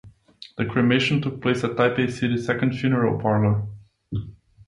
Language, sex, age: English, male, 19-29